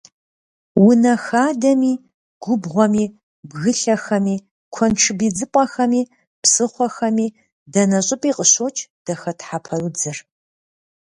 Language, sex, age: Kabardian, female, 19-29